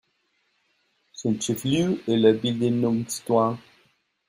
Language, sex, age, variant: French, male, 50-59, Français de métropole